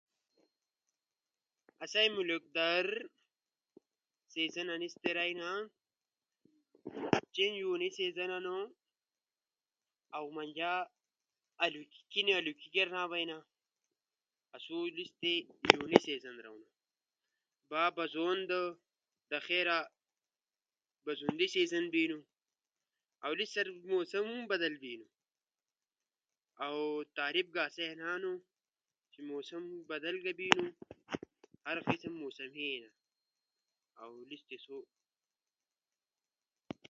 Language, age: Ushojo, under 19